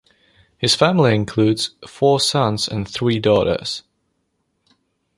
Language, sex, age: English, male, under 19